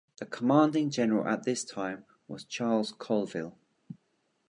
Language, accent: English, England English